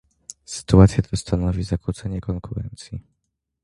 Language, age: Polish, under 19